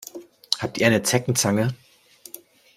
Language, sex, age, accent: German, male, 30-39, Deutschland Deutsch